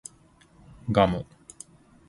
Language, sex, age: Japanese, male, 40-49